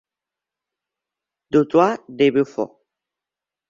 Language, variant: Catalan, Central